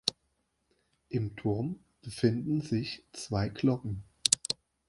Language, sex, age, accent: German, male, 40-49, Deutschland Deutsch